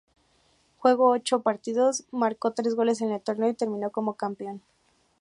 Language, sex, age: Spanish, female, 19-29